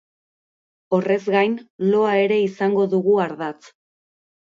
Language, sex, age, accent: Basque, female, 30-39, Erdialdekoa edo Nafarra (Gipuzkoa, Nafarroa)